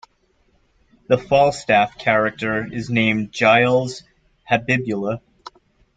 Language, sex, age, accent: English, male, 30-39, United States English